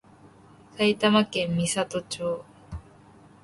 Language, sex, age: Japanese, female, under 19